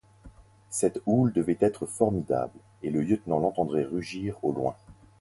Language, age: French, 30-39